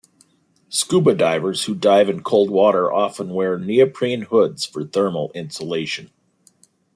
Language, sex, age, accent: English, male, 60-69, United States English